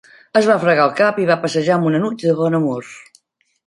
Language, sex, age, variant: Catalan, female, 50-59, Central